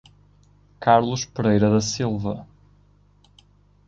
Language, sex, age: Portuguese, male, 19-29